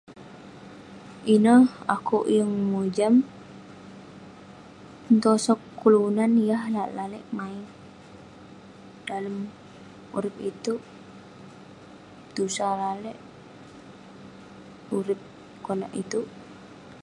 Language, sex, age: Western Penan, female, under 19